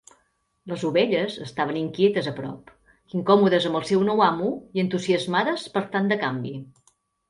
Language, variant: Catalan, Central